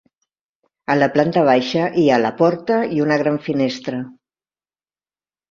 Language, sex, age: Catalan, female, 60-69